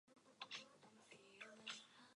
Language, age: English, under 19